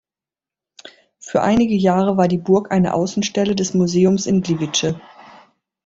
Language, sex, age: German, female, 50-59